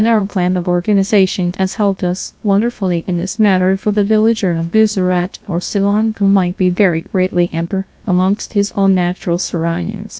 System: TTS, GlowTTS